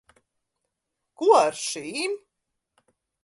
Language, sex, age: Latvian, female, 40-49